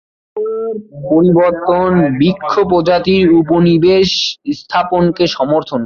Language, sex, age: Bengali, male, 19-29